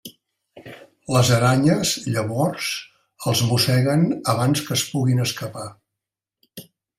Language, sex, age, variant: Catalan, male, 60-69, Central